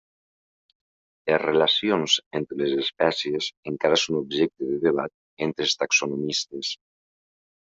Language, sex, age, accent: Catalan, male, 40-49, valencià